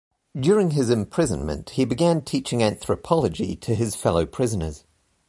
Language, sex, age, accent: English, male, 30-39, New Zealand English